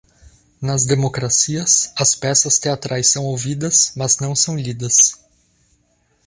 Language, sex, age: Portuguese, male, 30-39